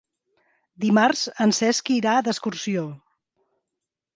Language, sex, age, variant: Catalan, female, 50-59, Central